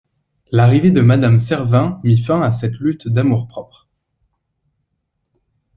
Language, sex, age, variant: French, male, 19-29, Français de métropole